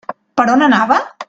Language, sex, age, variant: Catalan, female, 40-49, Nord-Occidental